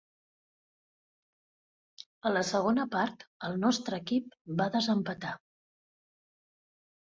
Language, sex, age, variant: Catalan, female, 40-49, Central